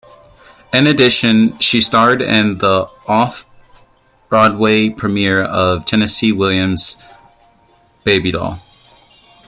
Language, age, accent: English, 19-29, England English